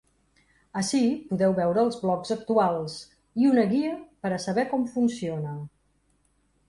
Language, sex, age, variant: Catalan, female, 40-49, Central